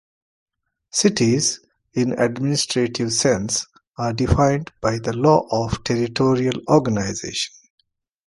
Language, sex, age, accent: English, male, 40-49, India and South Asia (India, Pakistan, Sri Lanka)